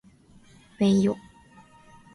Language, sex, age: Japanese, female, under 19